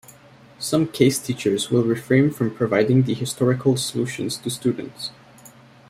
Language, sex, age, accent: English, male, 19-29, Canadian English